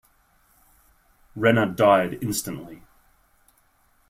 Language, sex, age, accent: English, male, 30-39, Australian English